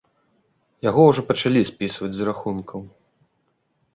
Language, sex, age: Belarusian, male, 30-39